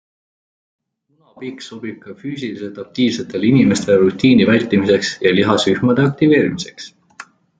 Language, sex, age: Estonian, male, 19-29